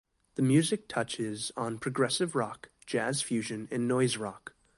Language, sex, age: English, male, 19-29